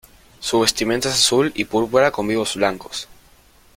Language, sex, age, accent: Spanish, male, under 19, Rioplatense: Argentina, Uruguay, este de Bolivia, Paraguay